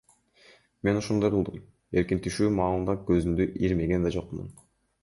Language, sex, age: Kyrgyz, male, under 19